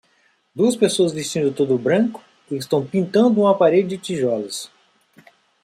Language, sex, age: Portuguese, male, 40-49